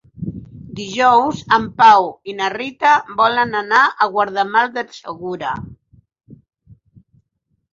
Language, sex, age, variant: Catalan, female, 70-79, Central